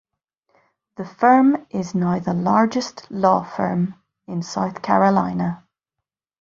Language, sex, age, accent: English, female, 30-39, Northern Irish; yorkshire